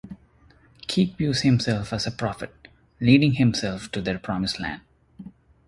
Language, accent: English, India and South Asia (India, Pakistan, Sri Lanka)